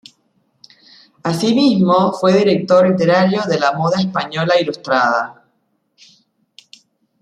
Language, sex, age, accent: Spanish, female, 50-59, Rioplatense: Argentina, Uruguay, este de Bolivia, Paraguay